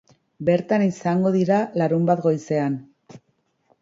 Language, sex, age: Basque, female, 40-49